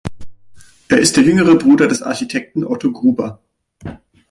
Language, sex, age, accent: German, male, 19-29, Deutschland Deutsch